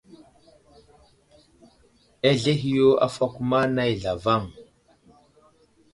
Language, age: Wuzlam, 19-29